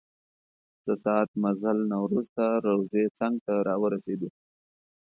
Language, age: Pashto, 30-39